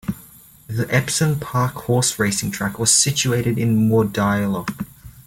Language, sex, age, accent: English, male, under 19, Australian English